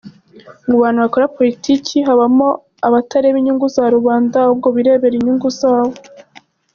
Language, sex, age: Kinyarwanda, female, under 19